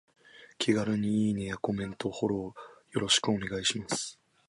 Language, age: Japanese, 19-29